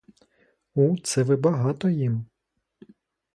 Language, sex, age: Ukrainian, male, 30-39